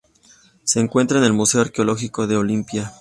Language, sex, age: Spanish, male, 30-39